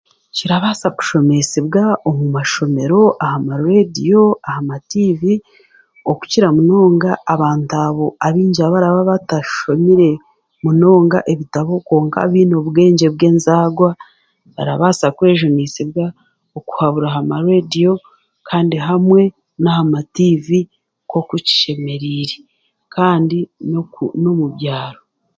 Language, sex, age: Chiga, female, 40-49